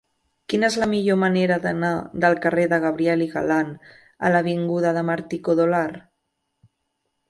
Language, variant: Catalan, Central